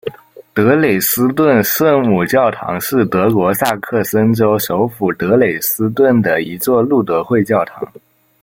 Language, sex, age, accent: Chinese, male, under 19, 出生地：浙江省